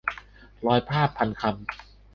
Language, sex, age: Thai, male, 19-29